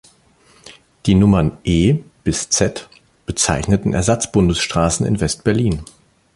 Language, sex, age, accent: German, male, 30-39, Deutschland Deutsch